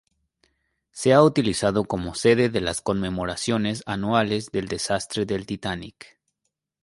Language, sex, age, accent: Spanish, male, 19-29, México